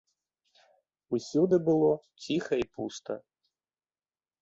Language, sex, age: Belarusian, male, 30-39